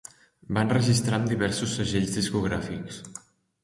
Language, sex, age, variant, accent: Catalan, male, under 19, Central, central